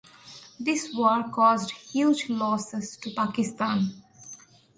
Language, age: English, 19-29